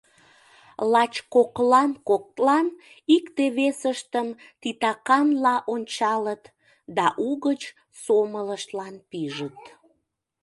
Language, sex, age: Mari, female, 30-39